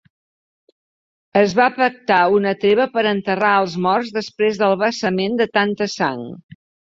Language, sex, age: Catalan, female, 60-69